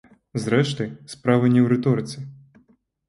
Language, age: Belarusian, 19-29